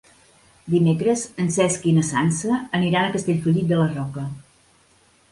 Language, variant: Catalan, Central